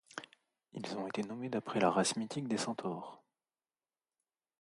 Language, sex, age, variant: French, male, 30-39, Français de métropole